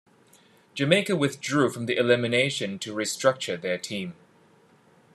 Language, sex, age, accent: English, male, 30-39, Hong Kong English